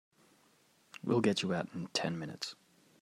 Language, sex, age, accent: English, male, 19-29, Australian English